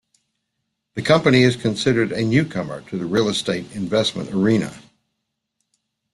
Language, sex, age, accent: English, male, 60-69, United States English